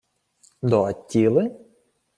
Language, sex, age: Ukrainian, male, 19-29